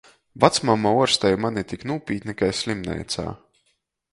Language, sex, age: Latgalian, male, 19-29